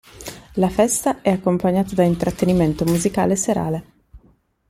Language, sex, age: Italian, female, 30-39